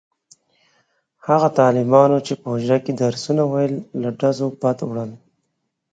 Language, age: Pashto, 30-39